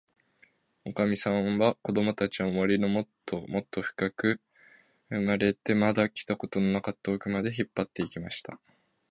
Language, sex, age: Japanese, male, 19-29